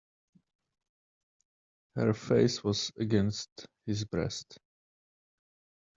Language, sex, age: English, male, 30-39